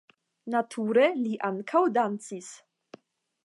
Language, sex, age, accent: Esperanto, female, 19-29, Internacia